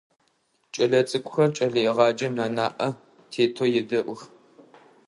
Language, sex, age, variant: Adyghe, male, under 19, Адыгабзэ (Кирил, пстэумэ зэдыряе)